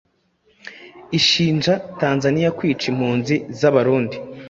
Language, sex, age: Kinyarwanda, male, 19-29